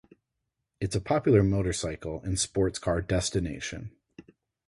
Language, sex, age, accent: English, male, 30-39, United States English